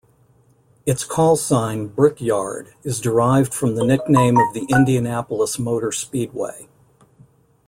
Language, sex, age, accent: English, male, 60-69, United States English